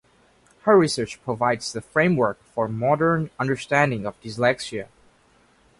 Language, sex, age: English, male, 19-29